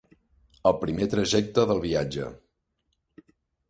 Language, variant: Catalan, Central